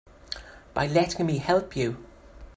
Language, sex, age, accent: English, male, 50-59, Welsh English